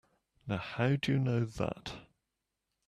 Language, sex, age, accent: English, male, 50-59, England English